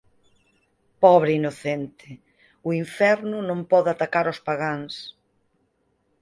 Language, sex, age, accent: Galician, female, 50-59, Central (sen gheada)